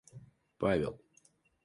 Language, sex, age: Russian, male, 19-29